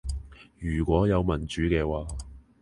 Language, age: Cantonese, 19-29